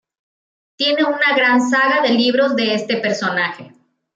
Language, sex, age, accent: Spanish, female, 40-49, México